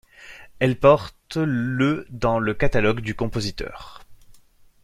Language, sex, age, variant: French, male, 30-39, Français de métropole